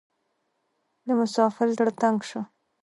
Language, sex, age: Pashto, female, 19-29